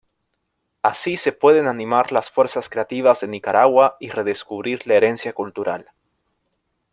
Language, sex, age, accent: Spanish, male, 19-29, México